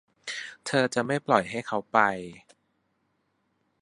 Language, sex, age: Thai, male, 30-39